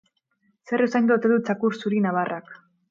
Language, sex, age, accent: Basque, female, 19-29, Mendebalekoa (Araba, Bizkaia, Gipuzkoako mendebaleko herri batzuk)